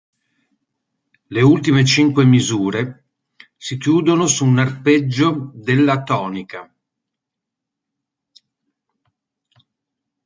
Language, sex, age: Italian, male, 50-59